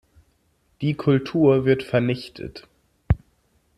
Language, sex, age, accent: German, male, 19-29, Deutschland Deutsch